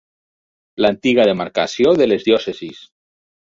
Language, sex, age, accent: Catalan, male, 40-49, valencià